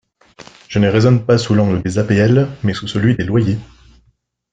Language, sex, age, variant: French, male, 19-29, Français de métropole